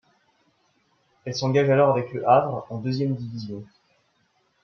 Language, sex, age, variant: French, male, 19-29, Français de métropole